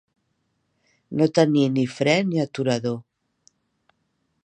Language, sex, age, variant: Catalan, female, 60-69, Central